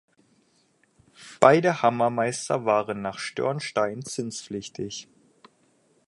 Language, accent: German, Deutschland Deutsch